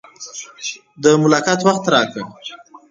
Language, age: Pashto, 19-29